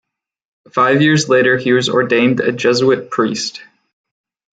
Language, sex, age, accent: English, male, 19-29, United States English